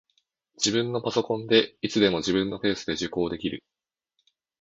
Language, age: Japanese, under 19